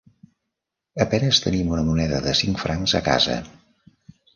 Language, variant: Catalan, Central